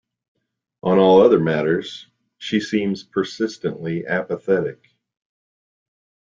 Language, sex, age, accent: English, male, 40-49, United States English